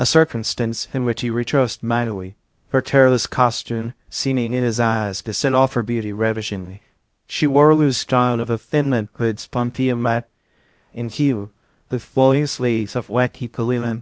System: TTS, VITS